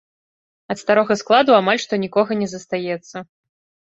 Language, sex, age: Belarusian, female, 19-29